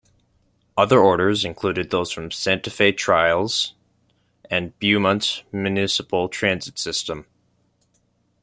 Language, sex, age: English, male, under 19